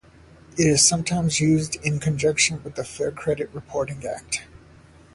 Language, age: English, 40-49